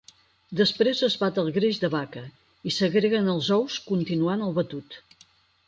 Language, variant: Catalan, Central